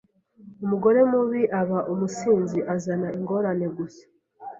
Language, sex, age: Kinyarwanda, female, 19-29